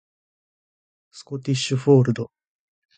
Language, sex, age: Japanese, male, 19-29